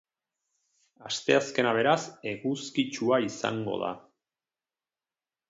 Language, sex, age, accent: Basque, male, 40-49, Erdialdekoa edo Nafarra (Gipuzkoa, Nafarroa)